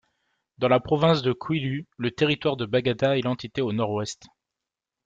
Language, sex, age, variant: French, male, 19-29, Français de métropole